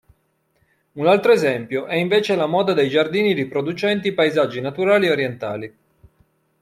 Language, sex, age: Italian, male, 40-49